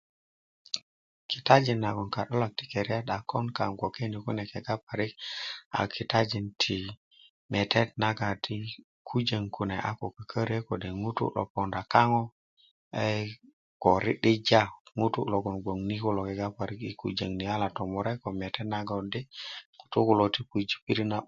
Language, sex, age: Kuku, male, 30-39